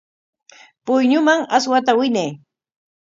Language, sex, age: Corongo Ancash Quechua, female, 50-59